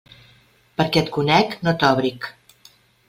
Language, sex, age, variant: Catalan, female, 50-59, Central